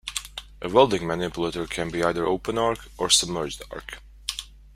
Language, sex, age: English, male, 19-29